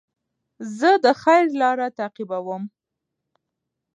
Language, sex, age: Pashto, female, under 19